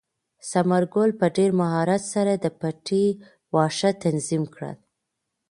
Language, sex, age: Pashto, female, 19-29